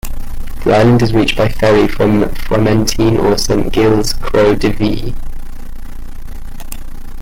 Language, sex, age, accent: English, male, 19-29, England English